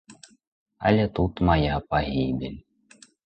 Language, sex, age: Belarusian, male, 30-39